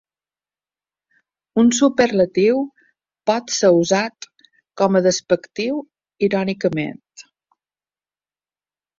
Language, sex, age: Catalan, female, 40-49